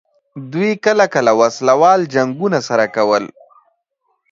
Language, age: Pashto, 19-29